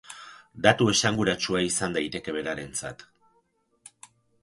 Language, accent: Basque, Erdialdekoa edo Nafarra (Gipuzkoa, Nafarroa)